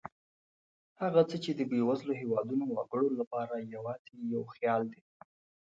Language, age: Pashto, 30-39